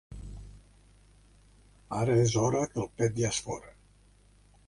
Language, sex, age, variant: Catalan, male, 70-79, Central